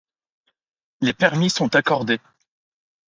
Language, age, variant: French, under 19, Français de métropole